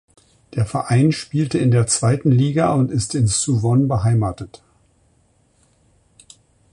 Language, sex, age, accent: German, male, 60-69, Deutschland Deutsch